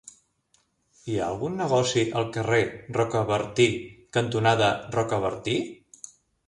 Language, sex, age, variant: Catalan, male, 40-49, Central